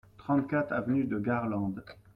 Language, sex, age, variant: French, male, 40-49, Français de métropole